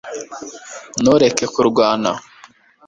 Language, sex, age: Kinyarwanda, male, under 19